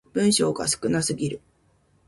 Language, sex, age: Japanese, female, 30-39